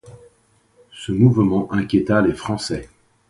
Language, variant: French, Français de métropole